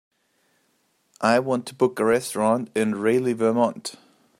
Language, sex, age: English, male, 30-39